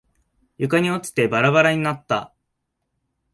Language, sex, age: Japanese, male, 19-29